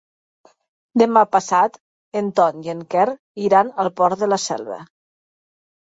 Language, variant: Catalan, Nord-Occidental